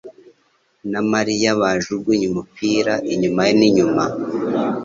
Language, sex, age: Kinyarwanda, male, 30-39